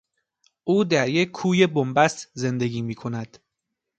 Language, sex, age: Persian, male, 19-29